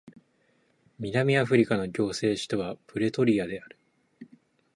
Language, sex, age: Japanese, male, 19-29